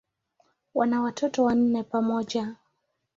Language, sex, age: Swahili, female, 19-29